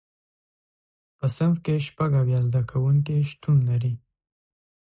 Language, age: Pashto, 19-29